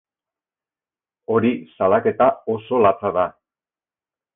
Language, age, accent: Basque, 60-69, Mendebalekoa (Araba, Bizkaia, Gipuzkoako mendebaleko herri batzuk)